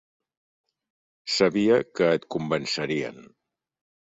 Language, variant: Catalan, Central